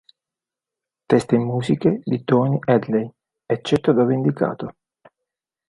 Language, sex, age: Italian, male, 40-49